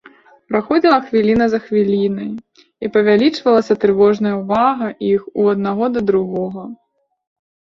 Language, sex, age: Belarusian, female, 30-39